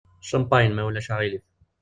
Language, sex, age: Kabyle, male, 19-29